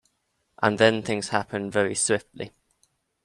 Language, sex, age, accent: English, male, 19-29, England English